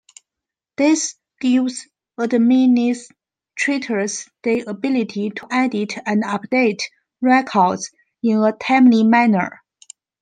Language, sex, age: English, female, 30-39